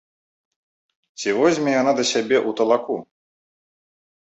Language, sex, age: Belarusian, male, 30-39